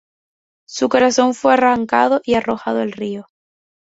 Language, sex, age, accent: Spanish, female, 19-29, España: Islas Canarias